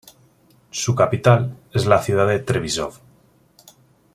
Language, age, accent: Spanish, 19-29, España: Norte peninsular (Asturias, Castilla y León, Cantabria, País Vasco, Navarra, Aragón, La Rioja, Guadalajara, Cuenca)